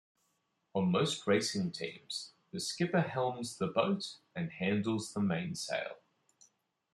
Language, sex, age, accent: English, male, 30-39, Australian English